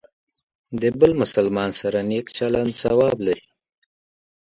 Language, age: Pashto, 19-29